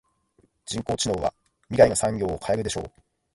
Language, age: Japanese, 30-39